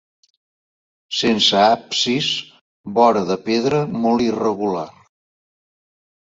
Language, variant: Catalan, Central